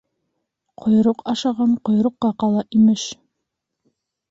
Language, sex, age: Bashkir, female, 19-29